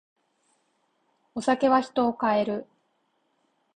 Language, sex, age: Japanese, female, 40-49